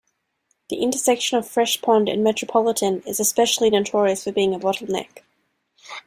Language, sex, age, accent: English, female, 19-29, Australian English